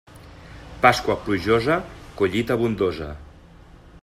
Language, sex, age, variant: Catalan, male, 40-49, Nord-Occidental